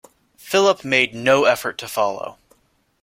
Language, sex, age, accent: English, male, 19-29, United States English